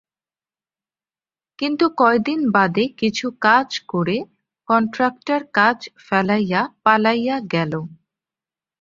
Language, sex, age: Bengali, female, 19-29